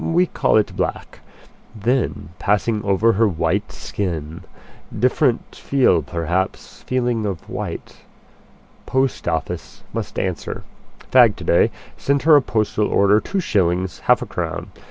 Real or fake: real